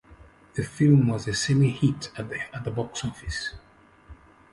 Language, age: English, 50-59